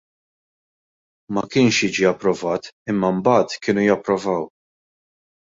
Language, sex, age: Maltese, male, 19-29